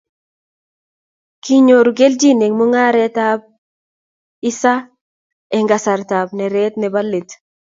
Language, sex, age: Kalenjin, female, 19-29